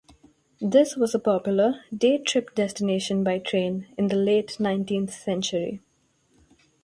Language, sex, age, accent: English, female, under 19, India and South Asia (India, Pakistan, Sri Lanka)